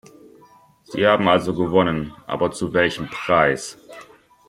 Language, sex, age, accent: German, male, 40-49, Deutschland Deutsch